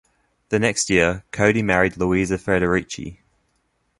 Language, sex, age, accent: English, male, 19-29, Australian English